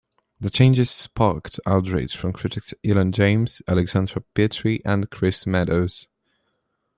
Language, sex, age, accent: English, male, under 19, England English